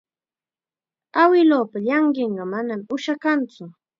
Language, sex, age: Chiquián Ancash Quechua, female, 19-29